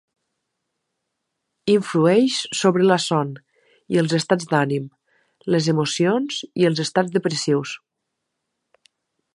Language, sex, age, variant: Catalan, female, 40-49, Nord-Occidental